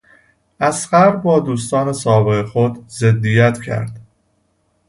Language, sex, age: Persian, male, 30-39